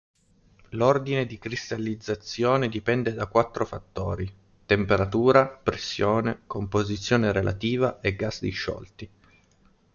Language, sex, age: Italian, male, 19-29